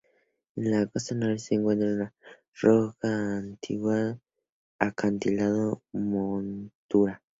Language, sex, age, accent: Spanish, male, under 19, México